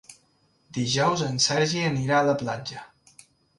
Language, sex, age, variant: Catalan, male, 19-29, Balear